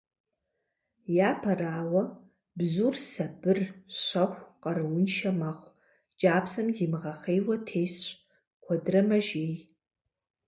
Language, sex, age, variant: Kabardian, female, 40-49, Адыгэбзэ (Къэбэрдей, Кирил, Урысей)